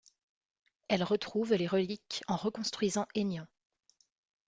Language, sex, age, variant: French, female, 19-29, Français de métropole